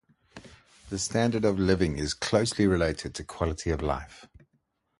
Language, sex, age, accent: English, male, 40-49, Southern African (South Africa, Zimbabwe, Namibia)